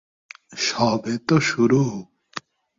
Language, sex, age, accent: Bengali, male, 19-29, প্রমিত